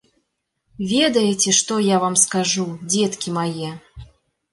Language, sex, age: Belarusian, female, 30-39